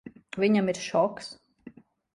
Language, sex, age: Latvian, female, 40-49